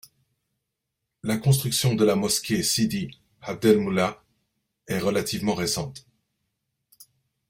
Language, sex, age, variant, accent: French, male, 40-49, Français d'Europe, Français de Belgique